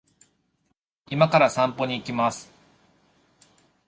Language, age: Japanese, 40-49